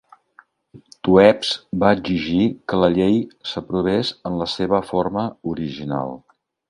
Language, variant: Catalan, Central